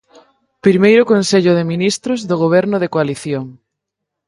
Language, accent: Galician, Normativo (estándar)